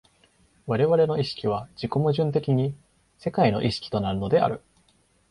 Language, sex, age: Japanese, male, 19-29